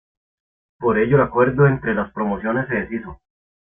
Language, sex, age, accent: Spanish, male, 19-29, América central